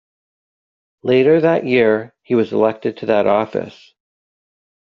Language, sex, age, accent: English, male, 40-49, United States English